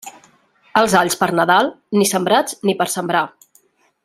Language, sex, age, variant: Catalan, female, 40-49, Central